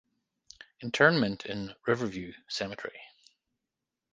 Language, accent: English, Canadian English; Irish English